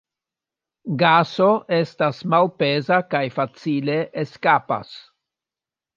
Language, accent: Esperanto, Internacia